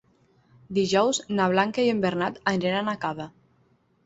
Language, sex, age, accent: Catalan, female, 19-29, Lleidatà